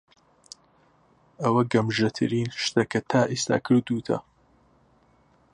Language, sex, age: Central Kurdish, male, 19-29